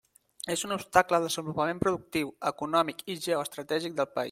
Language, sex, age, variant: Catalan, male, 30-39, Central